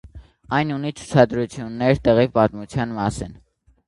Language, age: Armenian, 19-29